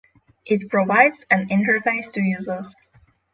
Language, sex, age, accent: English, female, 19-29, Slavic; polish